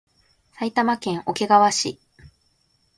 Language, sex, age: Japanese, female, 19-29